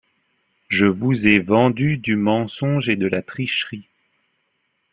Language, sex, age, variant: French, male, 30-39, Français de métropole